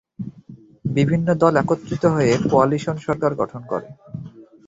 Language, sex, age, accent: Bengali, male, 19-29, Native; Bangladeshi